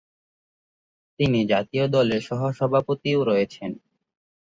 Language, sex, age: Bengali, male, 19-29